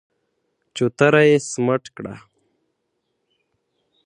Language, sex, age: Pashto, male, under 19